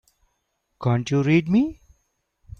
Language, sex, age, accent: English, male, 40-49, India and South Asia (India, Pakistan, Sri Lanka)